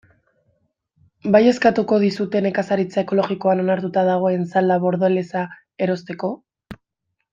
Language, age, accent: Basque, 19-29, Mendebalekoa (Araba, Bizkaia, Gipuzkoako mendebaleko herri batzuk)